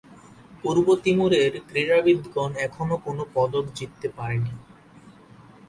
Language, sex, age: Bengali, male, 19-29